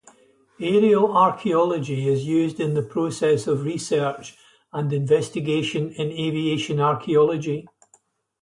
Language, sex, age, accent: English, male, 70-79, Scottish English